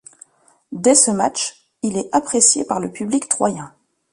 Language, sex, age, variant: French, female, 30-39, Français de métropole